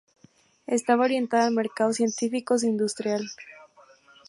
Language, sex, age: Spanish, female, 19-29